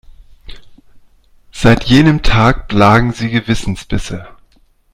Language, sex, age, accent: German, male, 40-49, Deutschland Deutsch